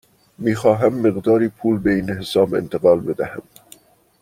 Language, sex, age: Persian, male, 50-59